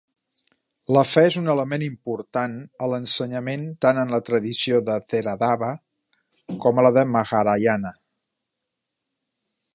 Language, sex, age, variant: Catalan, male, 50-59, Central